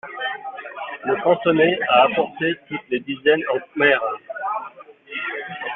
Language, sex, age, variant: French, male, 19-29, Français de métropole